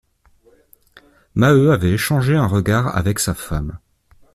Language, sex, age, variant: French, male, 19-29, Français de métropole